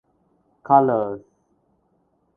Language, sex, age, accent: English, male, 19-29, India and South Asia (India, Pakistan, Sri Lanka)